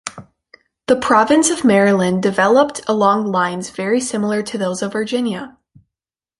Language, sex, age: English, female, under 19